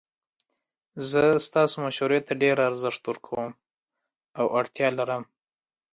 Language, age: Pashto, 19-29